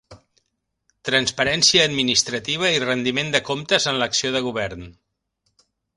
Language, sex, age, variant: Catalan, male, 50-59, Central